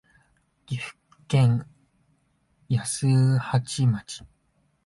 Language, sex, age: Japanese, male, 19-29